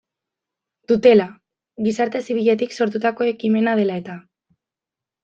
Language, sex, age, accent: Basque, female, 19-29, Mendebalekoa (Araba, Bizkaia, Gipuzkoako mendebaleko herri batzuk)